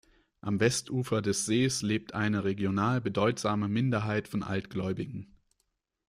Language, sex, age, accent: German, male, 19-29, Deutschland Deutsch